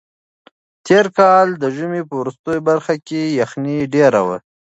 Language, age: Pashto, 19-29